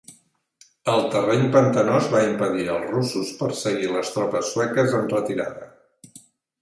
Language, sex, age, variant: Catalan, male, 60-69, Central